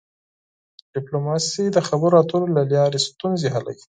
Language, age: Pashto, 19-29